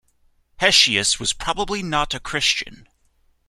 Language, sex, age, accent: English, male, 19-29, United States English